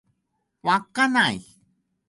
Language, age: Japanese, 19-29